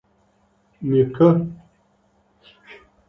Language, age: Pashto, 30-39